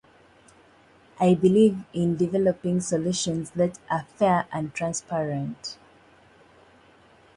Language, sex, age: English, female, 19-29